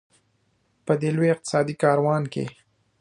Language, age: Pashto, 19-29